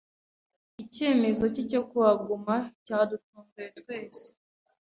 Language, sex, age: Kinyarwanda, female, 19-29